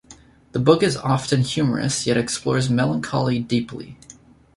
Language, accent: English, United States English